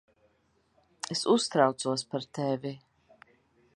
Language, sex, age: Latvian, female, 50-59